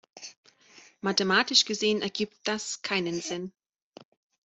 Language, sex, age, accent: German, female, 30-39, Deutschland Deutsch